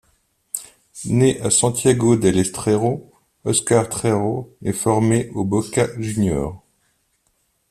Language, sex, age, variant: French, male, 50-59, Français de métropole